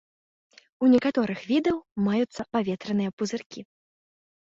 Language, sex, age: Belarusian, female, 19-29